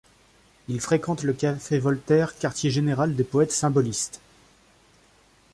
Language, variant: French, Français de métropole